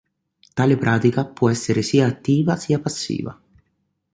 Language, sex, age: Italian, male, 19-29